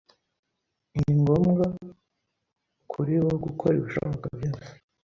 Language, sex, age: Kinyarwanda, male, under 19